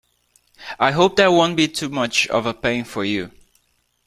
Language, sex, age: English, male, 19-29